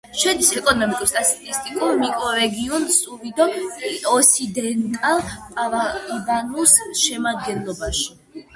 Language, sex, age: Georgian, female, 90+